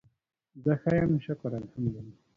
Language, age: Pashto, 19-29